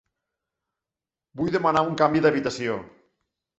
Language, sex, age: Catalan, male, 50-59